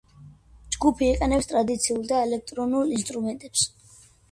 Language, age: Georgian, under 19